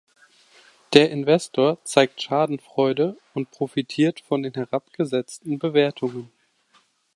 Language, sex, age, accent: German, male, 19-29, Deutschland Deutsch